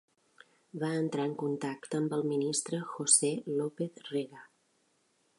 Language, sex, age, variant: Catalan, female, 40-49, Balear